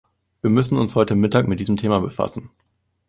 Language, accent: German, Deutschland Deutsch